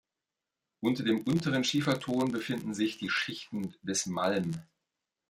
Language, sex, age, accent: German, male, 40-49, Deutschland Deutsch